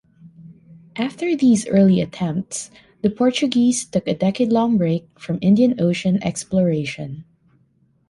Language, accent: English, Filipino